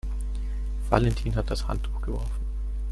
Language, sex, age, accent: German, male, 30-39, Deutschland Deutsch